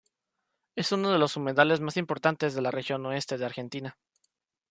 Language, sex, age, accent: Spanish, male, under 19, México